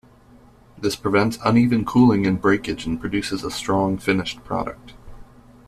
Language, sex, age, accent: English, male, 19-29, United States English